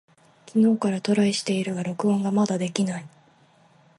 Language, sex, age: Japanese, female, under 19